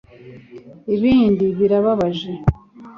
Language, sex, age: Kinyarwanda, female, 30-39